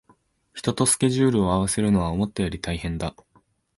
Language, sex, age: Japanese, male, 19-29